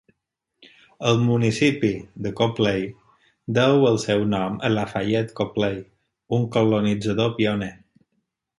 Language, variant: Catalan, Balear